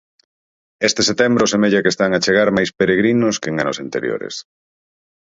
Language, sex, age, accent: Galician, male, 40-49, Central (gheada)